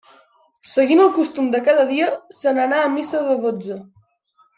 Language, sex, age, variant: Catalan, male, under 19, Central